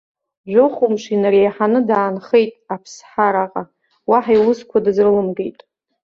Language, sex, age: Abkhazian, female, 40-49